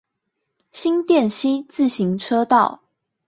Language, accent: Chinese, 出生地：桃園市